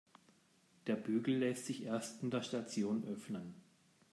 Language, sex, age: German, male, 40-49